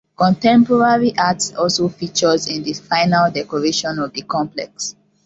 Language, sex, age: English, female, 19-29